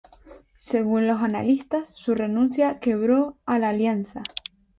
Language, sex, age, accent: Spanish, female, 19-29, España: Islas Canarias